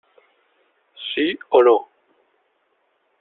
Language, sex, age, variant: Catalan, male, 40-49, Central